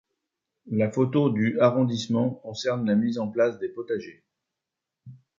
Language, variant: French, Français de métropole